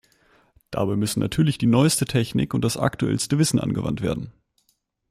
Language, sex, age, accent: German, male, 19-29, Deutschland Deutsch